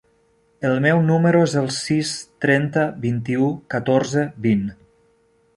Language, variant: Catalan, Nord-Occidental